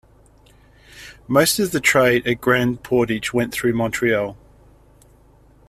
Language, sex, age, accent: English, male, 30-39, Australian English